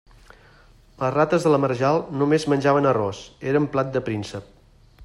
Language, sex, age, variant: Catalan, male, 50-59, Central